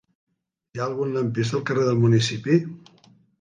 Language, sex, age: Catalan, male, 70-79